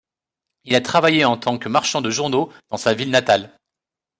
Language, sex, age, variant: French, male, 40-49, Français de métropole